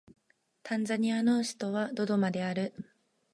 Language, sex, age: Japanese, female, 19-29